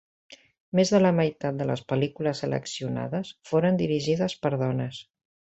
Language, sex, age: Catalan, female, 60-69